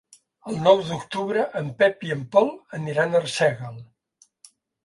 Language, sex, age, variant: Catalan, male, 70-79, Central